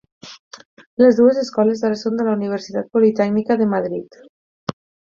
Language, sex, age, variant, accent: Catalan, female, 30-39, Nord-Occidental, Lleidatà